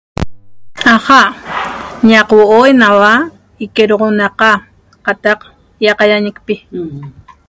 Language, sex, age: Toba, female, 40-49